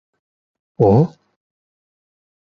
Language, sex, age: Turkish, male, 30-39